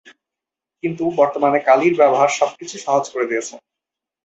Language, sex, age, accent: Bengali, male, 19-29, Bangladeshi